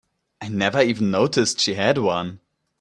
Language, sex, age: English, male, 19-29